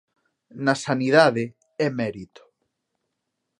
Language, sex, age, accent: Galician, male, 30-39, Normativo (estándar)